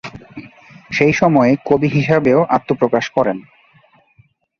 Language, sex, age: Bengali, male, 19-29